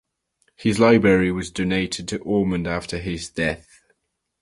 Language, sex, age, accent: English, male, under 19, England English